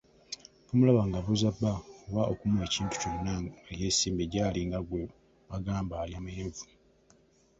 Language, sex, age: Ganda, male, 19-29